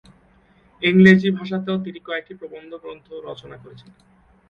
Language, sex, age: Bengali, male, 19-29